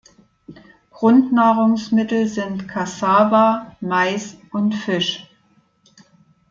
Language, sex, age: German, female, 60-69